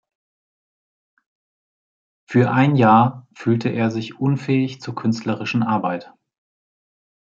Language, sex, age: German, male, 40-49